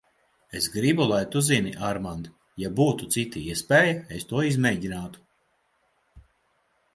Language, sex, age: Latvian, male, 30-39